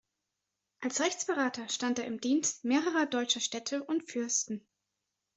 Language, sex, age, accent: German, female, 19-29, Deutschland Deutsch